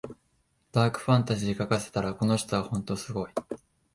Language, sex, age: Japanese, male, 19-29